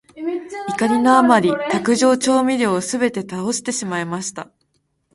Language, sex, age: Japanese, female, 19-29